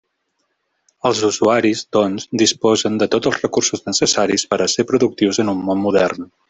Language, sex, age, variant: Catalan, male, 40-49, Central